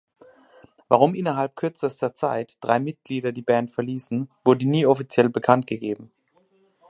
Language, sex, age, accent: German, male, 30-39, Deutschland Deutsch